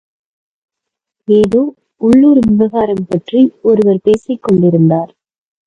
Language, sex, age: Tamil, female, 19-29